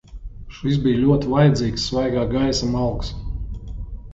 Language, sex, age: Latvian, male, 40-49